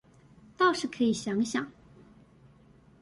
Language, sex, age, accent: Chinese, female, 40-49, 出生地：臺北市